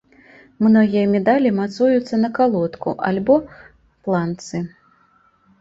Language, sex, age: Belarusian, female, 19-29